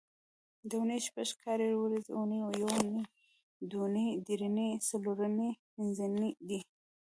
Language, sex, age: Pashto, female, 19-29